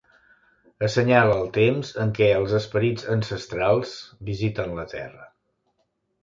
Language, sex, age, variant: Catalan, male, 60-69, Central